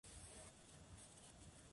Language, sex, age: Japanese, female, 19-29